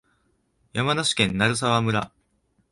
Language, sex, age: Japanese, male, 19-29